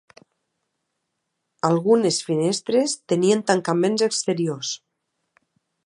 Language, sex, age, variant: Catalan, female, 40-49, Nord-Occidental